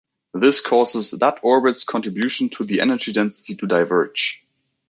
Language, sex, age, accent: English, male, 19-29, United States English